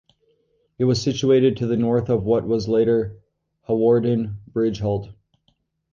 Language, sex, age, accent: English, male, 30-39, United States English